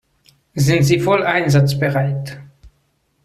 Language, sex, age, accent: German, male, 30-39, Deutschland Deutsch